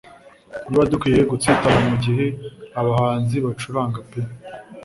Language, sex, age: Kinyarwanda, male, 19-29